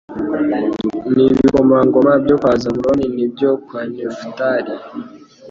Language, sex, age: Kinyarwanda, male, under 19